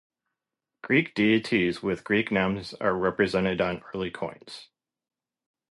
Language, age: English, 40-49